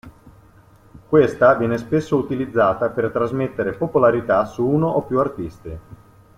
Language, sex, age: Italian, male, 30-39